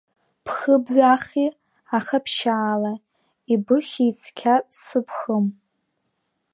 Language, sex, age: Abkhazian, female, under 19